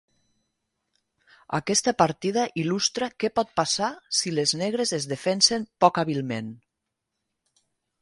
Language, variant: Catalan, Nord-Occidental